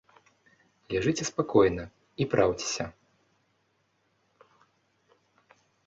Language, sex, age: Belarusian, male, 19-29